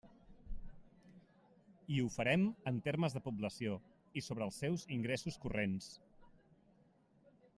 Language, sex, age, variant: Catalan, female, 50-59, Central